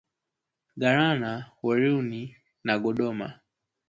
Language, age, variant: Swahili, 19-29, Kiswahili cha Bara ya Tanzania